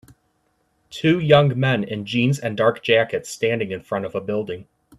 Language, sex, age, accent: English, male, 19-29, United States English